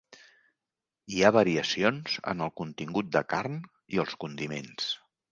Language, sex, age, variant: Catalan, male, 60-69, Central